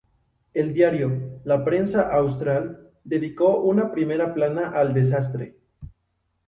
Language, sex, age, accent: Spanish, male, 19-29, México